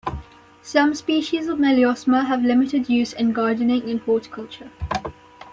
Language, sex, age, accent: English, female, under 19, England English